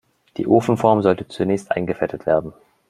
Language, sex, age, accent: German, male, 30-39, Deutschland Deutsch